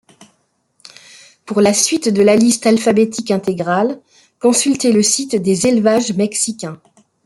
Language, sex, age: French, female, 50-59